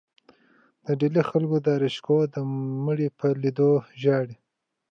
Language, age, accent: Pashto, 19-29, کندهاری لهجه